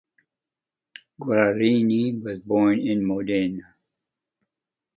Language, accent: English, United States English